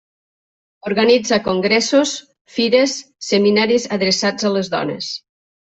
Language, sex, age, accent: Catalan, female, 50-59, valencià